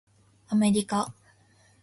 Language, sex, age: Japanese, female, 19-29